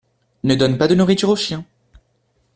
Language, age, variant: French, 19-29, Français de métropole